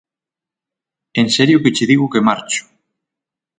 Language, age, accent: Galician, 30-39, Oriental (común en zona oriental); Normativo (estándar)